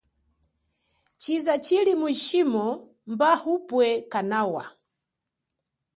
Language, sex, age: Chokwe, female, 30-39